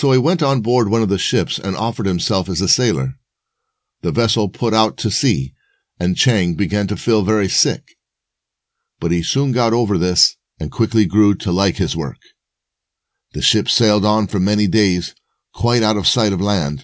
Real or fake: real